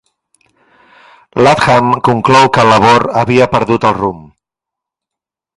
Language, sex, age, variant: Catalan, male, 50-59, Central